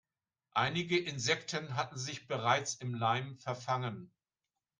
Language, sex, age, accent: German, male, 60-69, Deutschland Deutsch